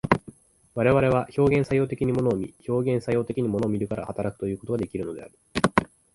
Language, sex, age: Japanese, male, 19-29